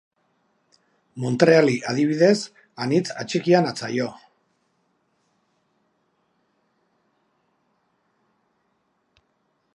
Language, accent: Basque, Erdialdekoa edo Nafarra (Gipuzkoa, Nafarroa)